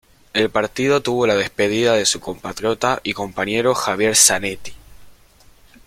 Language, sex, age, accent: Spanish, male, under 19, Rioplatense: Argentina, Uruguay, este de Bolivia, Paraguay